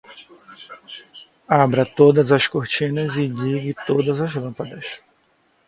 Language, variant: Portuguese, Portuguese (Brasil)